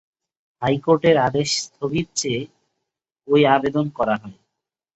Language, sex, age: Bengali, male, 30-39